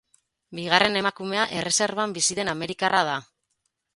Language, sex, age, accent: Basque, female, 30-39, Mendebalekoa (Araba, Bizkaia, Gipuzkoako mendebaleko herri batzuk)